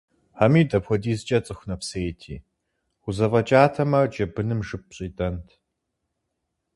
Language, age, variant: Kabardian, 19-29, Адыгэбзэ (Къэбэрдей, Кирил, псоми зэдай)